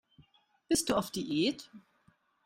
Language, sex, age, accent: German, female, 30-39, Deutschland Deutsch